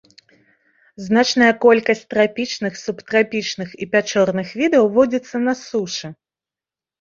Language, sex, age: Belarusian, female, 30-39